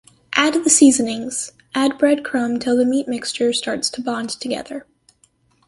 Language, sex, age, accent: English, female, under 19, United States English